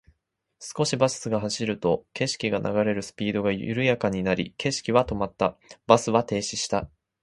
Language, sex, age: Japanese, male, under 19